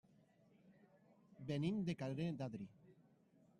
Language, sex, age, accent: Catalan, male, 30-39, valencià